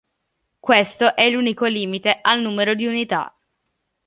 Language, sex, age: Italian, female, under 19